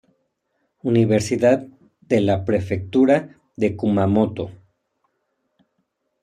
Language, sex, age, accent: Spanish, male, 30-39, México